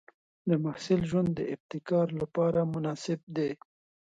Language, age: Pashto, 19-29